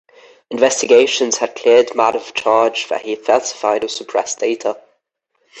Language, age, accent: English, 19-29, England English; Irish English